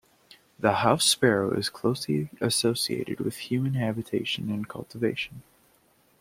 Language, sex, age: English, male, 19-29